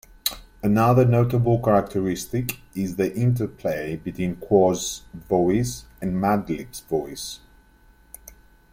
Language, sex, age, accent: English, male, 30-39, England English